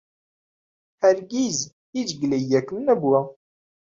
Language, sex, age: Central Kurdish, male, 19-29